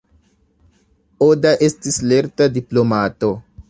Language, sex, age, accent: Esperanto, male, 19-29, Internacia